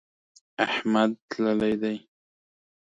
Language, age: Pashto, 30-39